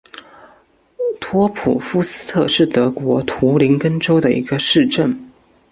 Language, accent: Chinese, 出生地：福建省